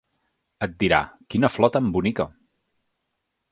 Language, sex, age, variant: Catalan, male, 30-39, Nord-Occidental